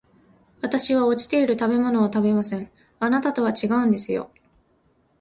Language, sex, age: Japanese, female, 19-29